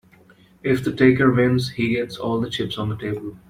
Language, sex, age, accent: English, male, 30-39, India and South Asia (India, Pakistan, Sri Lanka)